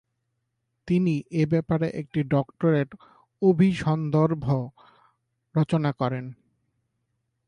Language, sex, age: Bengali, male, 30-39